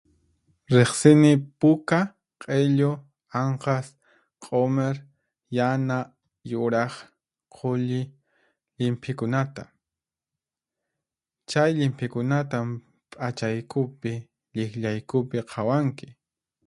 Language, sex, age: Puno Quechua, male, 30-39